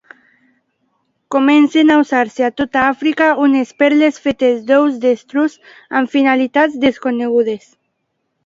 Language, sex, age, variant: Catalan, female, under 19, Alacantí